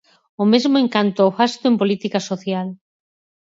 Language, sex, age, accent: Galician, female, 50-59, Central (gheada)